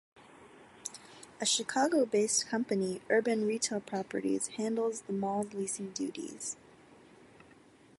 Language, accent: English, United States English